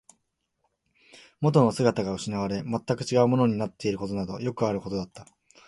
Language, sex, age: Japanese, male, 19-29